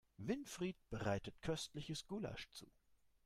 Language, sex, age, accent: German, male, 30-39, Deutschland Deutsch